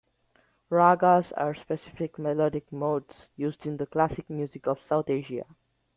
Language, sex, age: English, male, 19-29